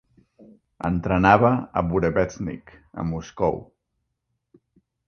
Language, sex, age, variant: Catalan, male, 40-49, Central